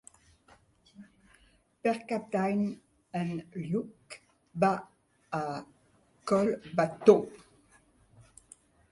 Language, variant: Catalan, Septentrional